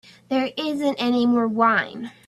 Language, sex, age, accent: English, female, under 19, United States English